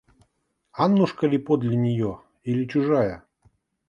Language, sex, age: Russian, male, 40-49